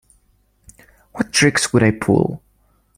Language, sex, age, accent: English, male, under 19, England English